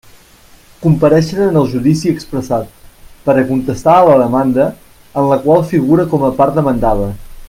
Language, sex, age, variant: Catalan, male, 30-39, Central